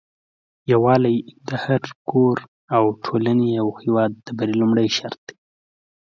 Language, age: Pashto, 19-29